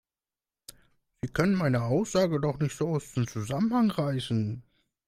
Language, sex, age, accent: German, male, 19-29, Deutschland Deutsch